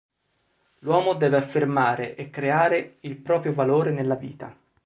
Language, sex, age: Italian, male, 40-49